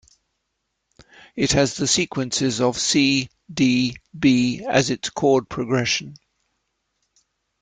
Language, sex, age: English, male, 70-79